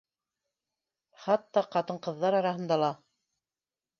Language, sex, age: Bashkir, female, 60-69